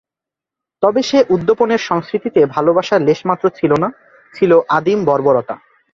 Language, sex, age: Bengali, male, 19-29